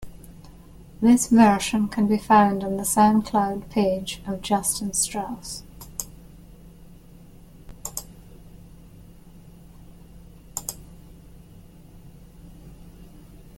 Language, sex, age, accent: English, female, 50-59, Scottish English